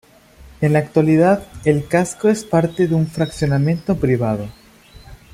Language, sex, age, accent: Spanish, male, under 19, México